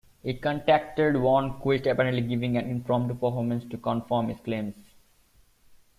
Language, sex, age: English, male, 19-29